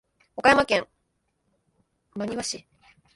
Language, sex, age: Japanese, female, under 19